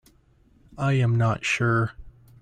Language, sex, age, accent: English, male, 19-29, United States English